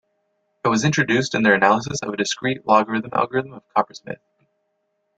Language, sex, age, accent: English, male, under 19, United States English